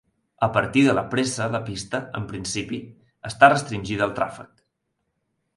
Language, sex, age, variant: Catalan, male, 19-29, Central